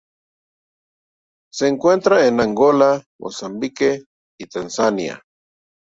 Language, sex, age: Spanish, male, 50-59